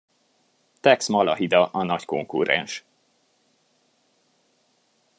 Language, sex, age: Hungarian, male, 19-29